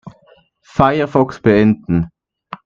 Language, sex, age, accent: German, male, under 19, Schweizerdeutsch